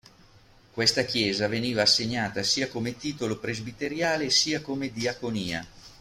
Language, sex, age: Italian, male, 50-59